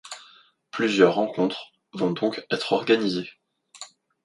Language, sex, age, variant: French, male, 19-29, Français de métropole